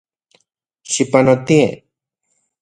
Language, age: Central Puebla Nahuatl, 30-39